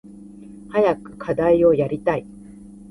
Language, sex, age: Japanese, female, 50-59